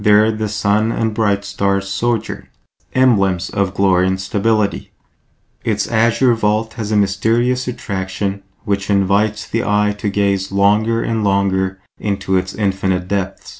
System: none